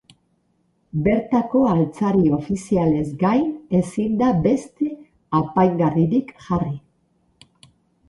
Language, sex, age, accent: Basque, female, 50-59, Mendebalekoa (Araba, Bizkaia, Gipuzkoako mendebaleko herri batzuk)